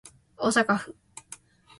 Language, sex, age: Japanese, female, 19-29